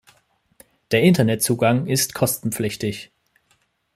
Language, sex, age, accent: German, male, 19-29, Deutschland Deutsch